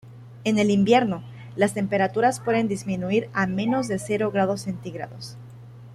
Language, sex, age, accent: Spanish, female, 30-39, Caribe: Cuba, Venezuela, Puerto Rico, República Dominicana, Panamá, Colombia caribeña, México caribeño, Costa del golfo de México